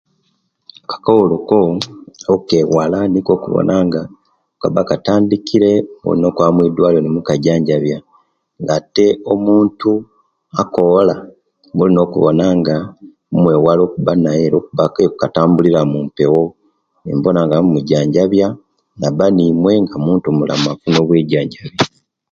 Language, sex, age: Kenyi, male, 40-49